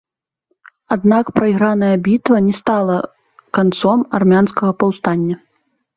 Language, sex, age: Belarusian, female, 19-29